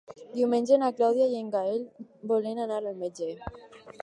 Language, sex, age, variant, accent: Catalan, female, under 19, Alacantí, valencià